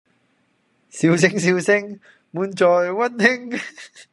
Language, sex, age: Cantonese, male, 19-29